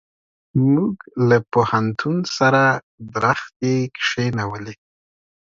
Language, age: Pashto, 40-49